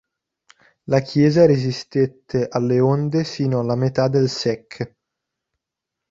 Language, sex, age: Italian, male, 19-29